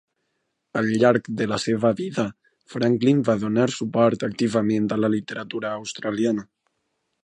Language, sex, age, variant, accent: Catalan, male, 19-29, Alacantí, valencià